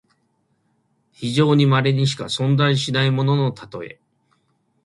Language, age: Japanese, 60-69